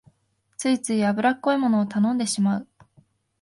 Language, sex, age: Japanese, female, 19-29